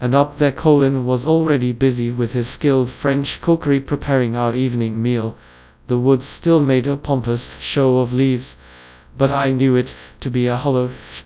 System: TTS, FastPitch